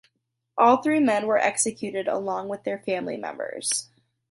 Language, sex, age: English, female, under 19